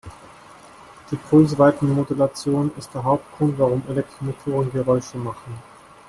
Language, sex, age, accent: German, male, 19-29, Schweizerdeutsch